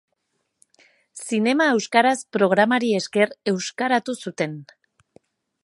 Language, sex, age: Basque, female, 30-39